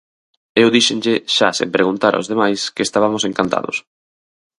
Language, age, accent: Galician, 19-29, Normativo (estándar)